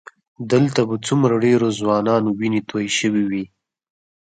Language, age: Pashto, 19-29